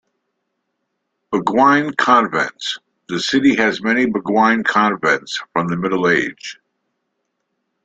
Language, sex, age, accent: English, male, 60-69, United States English